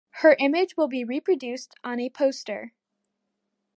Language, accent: English, United States English